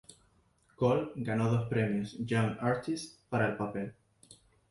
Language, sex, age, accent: Spanish, male, 19-29, España: Islas Canarias